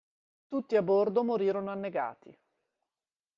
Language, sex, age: Italian, female, 50-59